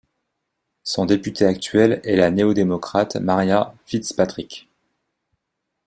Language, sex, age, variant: French, male, 30-39, Français de métropole